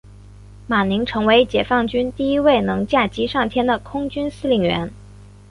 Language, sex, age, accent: Chinese, female, 19-29, 出生地：广东省